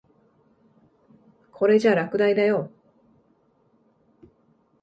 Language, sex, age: Japanese, female, 30-39